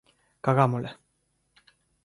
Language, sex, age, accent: Galician, male, 30-39, Normativo (estándar)